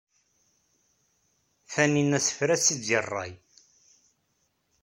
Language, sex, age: Kabyle, male, 60-69